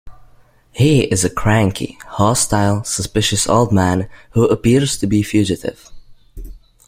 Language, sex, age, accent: English, male, under 19, United States English